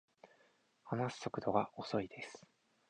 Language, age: Japanese, 19-29